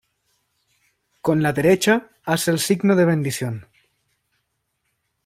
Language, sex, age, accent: Spanish, male, 19-29, México